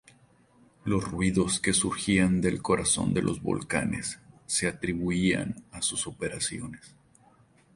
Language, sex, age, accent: Spanish, male, 30-39, México